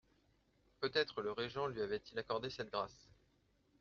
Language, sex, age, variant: French, male, 30-39, Français de métropole